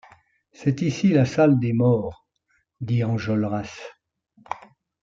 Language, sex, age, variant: French, male, 70-79, Français de métropole